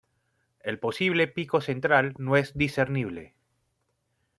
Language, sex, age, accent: Spanish, male, 40-49, Andino-Pacífico: Colombia, Perú, Ecuador, oeste de Bolivia y Venezuela andina